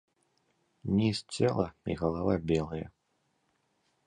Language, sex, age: Belarusian, male, 19-29